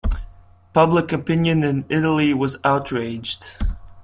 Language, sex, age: English, male, 19-29